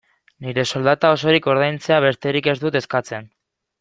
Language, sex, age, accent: Basque, male, 19-29, Mendebalekoa (Araba, Bizkaia, Gipuzkoako mendebaleko herri batzuk)